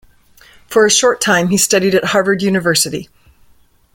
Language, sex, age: English, female, 50-59